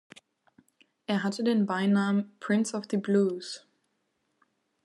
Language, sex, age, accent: German, female, 19-29, Deutschland Deutsch